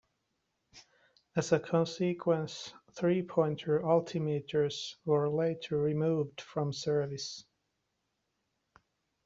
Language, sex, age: English, male, 40-49